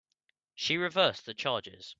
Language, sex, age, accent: English, male, under 19, England English